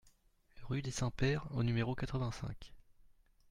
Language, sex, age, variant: French, male, 40-49, Français de métropole